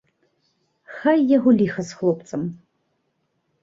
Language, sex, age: Belarusian, female, 40-49